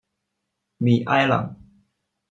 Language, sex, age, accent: Chinese, male, 19-29, 出生地：四川省